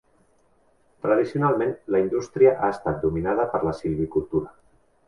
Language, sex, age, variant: Catalan, male, 40-49, Central